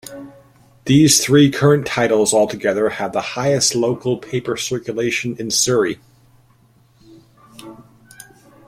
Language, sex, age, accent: English, male, 40-49, Canadian English